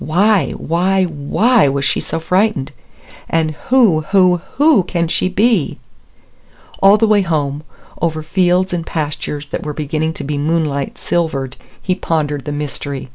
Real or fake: real